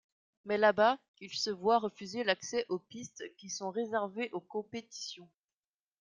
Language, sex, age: French, female, under 19